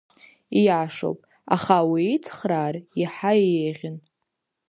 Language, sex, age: Abkhazian, female, under 19